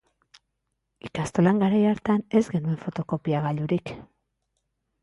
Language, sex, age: Basque, female, 40-49